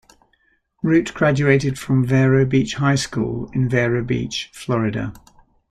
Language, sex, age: English, male, 60-69